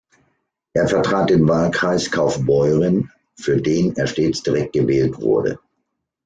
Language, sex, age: German, male, 60-69